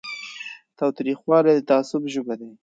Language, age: Pashto, 19-29